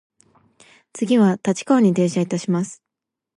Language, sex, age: Japanese, female, 19-29